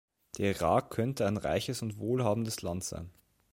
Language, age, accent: German, 19-29, Österreichisches Deutsch